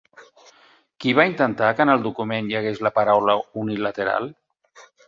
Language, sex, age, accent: Catalan, male, 50-59, Barcelonès